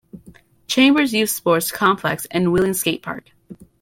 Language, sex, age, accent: English, female, under 19, United States English